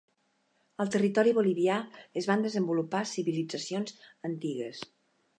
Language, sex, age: Catalan, female, 50-59